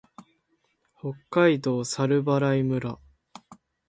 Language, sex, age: Japanese, male, 19-29